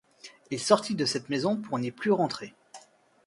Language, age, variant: French, 19-29, Français de métropole